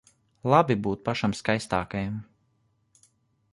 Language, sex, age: Latvian, male, 30-39